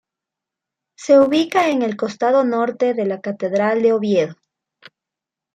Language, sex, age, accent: Spanish, female, 30-39, Andino-Pacífico: Colombia, Perú, Ecuador, oeste de Bolivia y Venezuela andina